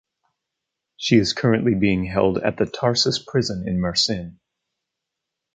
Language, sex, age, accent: English, male, 40-49, United States English